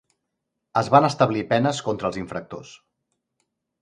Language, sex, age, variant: Catalan, male, 40-49, Central